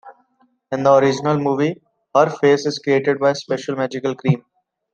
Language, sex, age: English, male, 19-29